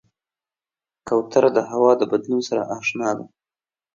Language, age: Pashto, 19-29